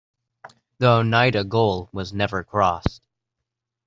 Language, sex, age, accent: English, male, under 19, United States English